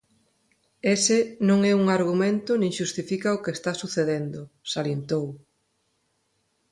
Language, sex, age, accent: Galician, female, 40-49, Neofalante